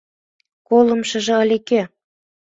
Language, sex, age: Mari, female, under 19